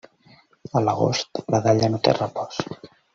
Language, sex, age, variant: Catalan, male, 30-39, Central